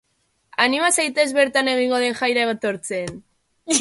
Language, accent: Basque, Erdialdekoa edo Nafarra (Gipuzkoa, Nafarroa)